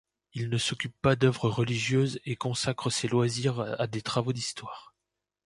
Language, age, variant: French, 40-49, Français de métropole